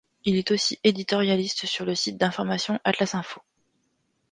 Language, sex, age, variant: French, female, 40-49, Français de métropole